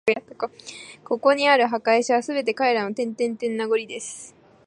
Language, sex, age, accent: Japanese, female, 19-29, 標準語